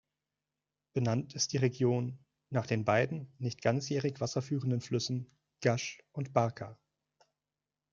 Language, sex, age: German, male, 30-39